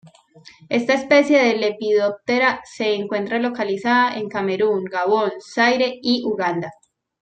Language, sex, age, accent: Spanish, female, 30-39, Andino-Pacífico: Colombia, Perú, Ecuador, oeste de Bolivia y Venezuela andina